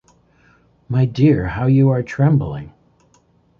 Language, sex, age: English, male, 70-79